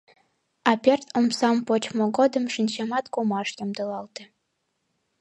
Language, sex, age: Mari, female, 19-29